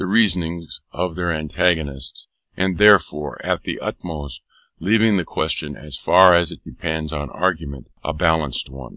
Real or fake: real